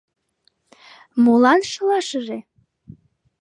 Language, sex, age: Mari, female, under 19